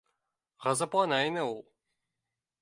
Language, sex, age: Bashkir, male, 19-29